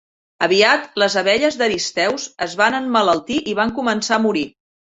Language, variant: Catalan, Central